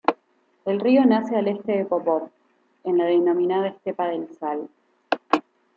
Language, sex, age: Spanish, female, 19-29